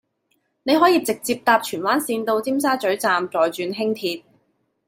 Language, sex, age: Cantonese, female, 19-29